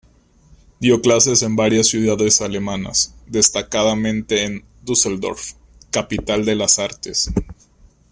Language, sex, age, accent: Spanish, male, 19-29, México